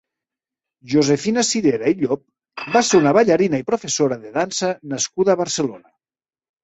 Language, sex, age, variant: Catalan, male, 40-49, Central